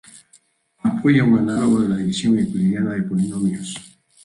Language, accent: Spanish, Andino-Pacífico: Colombia, Perú, Ecuador, oeste de Bolivia y Venezuela andina